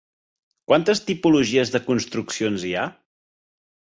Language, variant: Catalan, Central